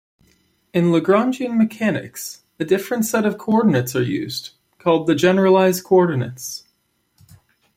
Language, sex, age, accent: English, male, 19-29, Canadian English